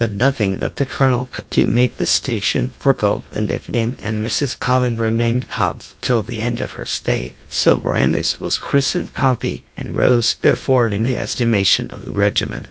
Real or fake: fake